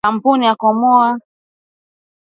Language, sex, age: Swahili, female, 19-29